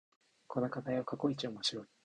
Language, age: Japanese, 19-29